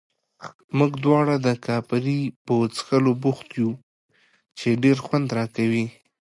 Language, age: Pashto, 19-29